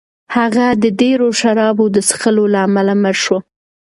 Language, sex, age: Pashto, female, 19-29